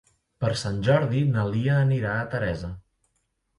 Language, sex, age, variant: Catalan, male, 30-39, Central